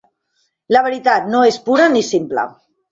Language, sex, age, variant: Catalan, female, 40-49, Central